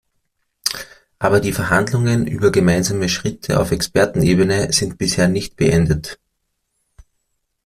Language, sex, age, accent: German, male, 30-39, Österreichisches Deutsch